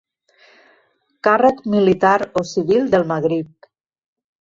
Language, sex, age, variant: Catalan, female, 50-59, Central